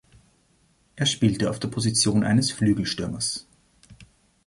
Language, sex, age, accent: German, male, 30-39, Österreichisches Deutsch